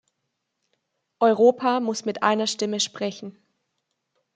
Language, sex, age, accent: German, female, 19-29, Deutschland Deutsch